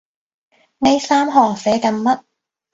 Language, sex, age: Cantonese, female, 19-29